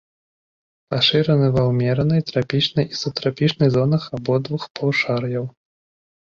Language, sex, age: Belarusian, male, 19-29